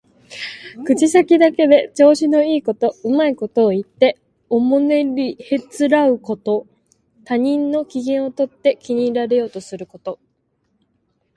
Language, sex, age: Japanese, female, 19-29